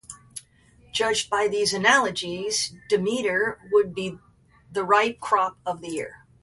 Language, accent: English, United States English